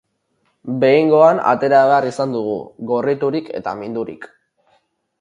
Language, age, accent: Basque, 19-29, Erdialdekoa edo Nafarra (Gipuzkoa, Nafarroa)